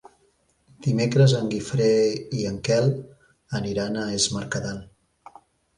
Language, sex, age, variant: Catalan, male, 40-49, Central